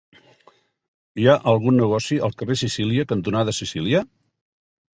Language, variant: Catalan, Nord-Occidental